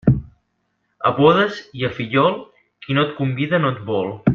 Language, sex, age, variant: Catalan, male, 30-39, Nord-Occidental